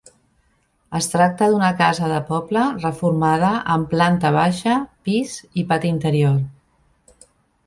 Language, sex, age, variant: Catalan, female, 50-59, Central